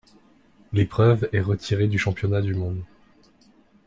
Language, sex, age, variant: French, male, 30-39, Français de métropole